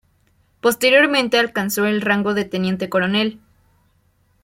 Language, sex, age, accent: Spanish, female, 19-29, México